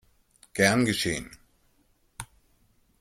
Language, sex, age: German, male, 50-59